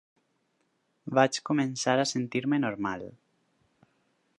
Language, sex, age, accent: Catalan, male, 19-29, valencià